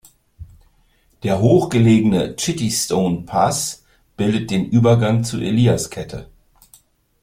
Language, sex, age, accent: German, male, 50-59, Deutschland Deutsch